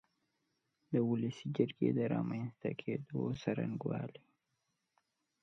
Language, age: Pashto, 19-29